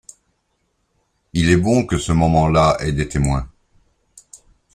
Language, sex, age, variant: French, male, 60-69, Français de métropole